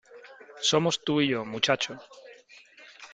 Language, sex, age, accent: Spanish, male, 40-49, España: Sur peninsular (Andalucia, Extremadura, Murcia)